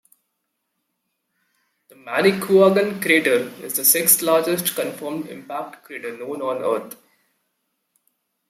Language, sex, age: English, male, 19-29